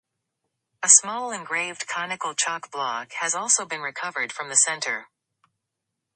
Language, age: English, under 19